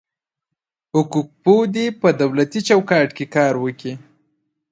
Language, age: Pashto, 19-29